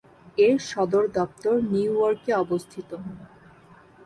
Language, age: Bengali, 19-29